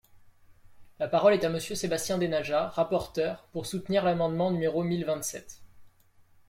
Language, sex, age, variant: French, male, 19-29, Français de métropole